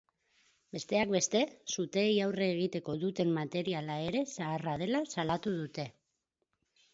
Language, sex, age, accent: Basque, female, 40-49, Mendebalekoa (Araba, Bizkaia, Gipuzkoako mendebaleko herri batzuk)